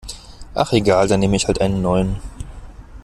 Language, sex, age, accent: German, male, 30-39, Deutschland Deutsch